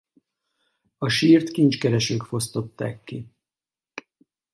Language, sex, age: Hungarian, male, 50-59